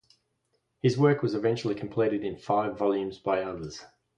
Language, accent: English, Australian English